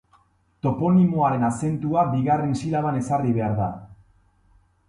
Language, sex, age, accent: Basque, male, 30-39, Erdialdekoa edo Nafarra (Gipuzkoa, Nafarroa)